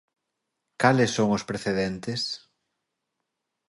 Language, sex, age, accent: Galician, male, 19-29, Oriental (común en zona oriental)